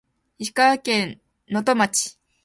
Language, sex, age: Japanese, female, 19-29